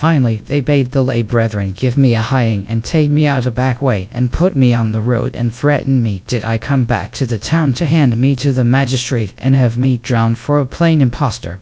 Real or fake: fake